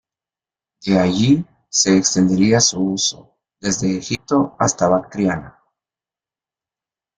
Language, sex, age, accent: Spanish, male, 40-49, América central